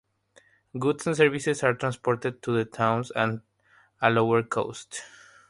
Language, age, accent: English, 19-29, United States English; India and South Asia (India, Pakistan, Sri Lanka)